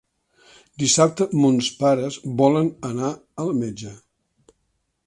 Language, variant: Catalan, Central